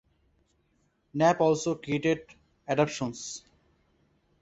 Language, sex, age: English, male, 30-39